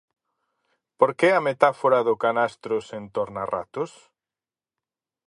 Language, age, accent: Galician, 40-49, Oriental (común en zona oriental)